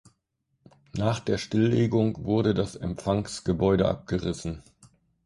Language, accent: German, Deutschland Deutsch